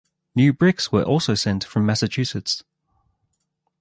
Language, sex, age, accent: English, male, 30-39, Australian English